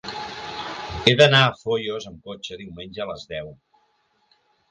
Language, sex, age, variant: Catalan, male, 50-59, Central